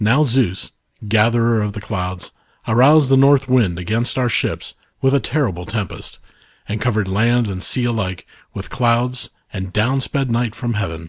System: none